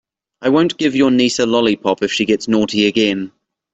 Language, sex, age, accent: English, male, 30-39, New Zealand English